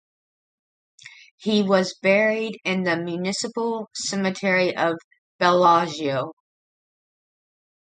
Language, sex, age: English, female, 30-39